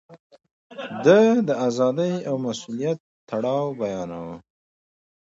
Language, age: Pashto, 30-39